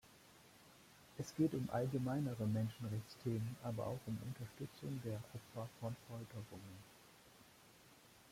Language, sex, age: German, male, 50-59